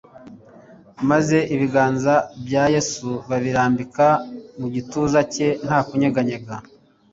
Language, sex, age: Kinyarwanda, male, 30-39